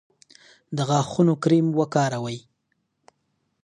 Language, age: Pashto, 19-29